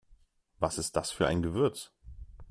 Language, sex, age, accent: German, male, 30-39, Deutschland Deutsch